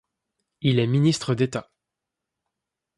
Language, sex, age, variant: French, male, 30-39, Français de métropole